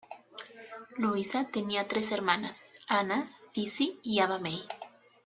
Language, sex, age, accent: Spanish, female, 19-29, México